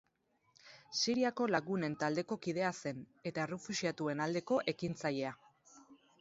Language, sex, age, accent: Basque, female, 30-39, Erdialdekoa edo Nafarra (Gipuzkoa, Nafarroa)